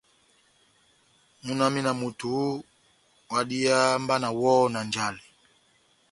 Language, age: Batanga, 40-49